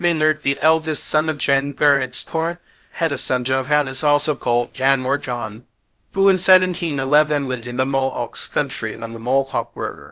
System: TTS, VITS